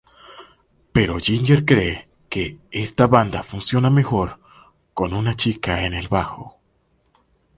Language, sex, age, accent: Spanish, male, 19-29, Caribe: Cuba, Venezuela, Puerto Rico, República Dominicana, Panamá, Colombia caribeña, México caribeño, Costa del golfo de México